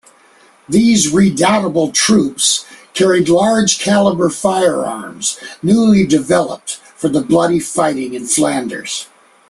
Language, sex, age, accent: English, male, 50-59, United States English